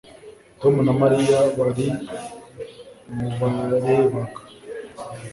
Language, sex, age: Kinyarwanda, male, 19-29